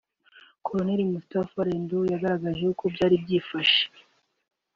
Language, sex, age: Kinyarwanda, male, 19-29